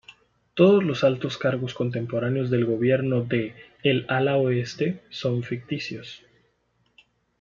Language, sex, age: Spanish, male, 30-39